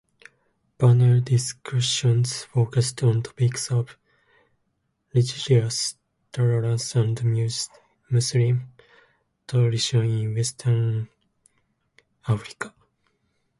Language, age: English, 19-29